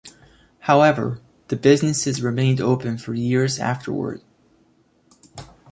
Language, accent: English, United States English